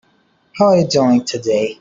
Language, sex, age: English, male, 30-39